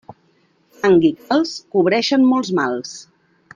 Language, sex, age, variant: Catalan, female, 40-49, Central